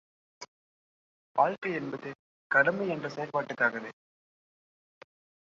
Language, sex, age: Tamil, male, 19-29